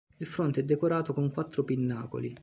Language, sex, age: Italian, male, 30-39